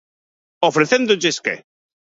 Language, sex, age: Galician, female, 30-39